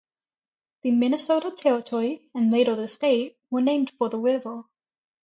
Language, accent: English, United States English